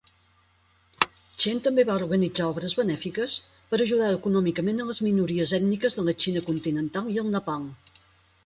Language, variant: Catalan, Central